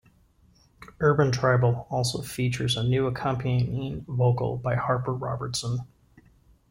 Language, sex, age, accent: English, male, 40-49, United States English